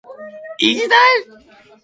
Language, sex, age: Japanese, male, 19-29